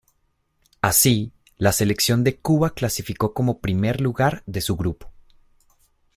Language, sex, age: Spanish, male, 19-29